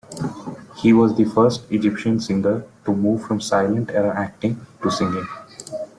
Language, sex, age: English, male, 19-29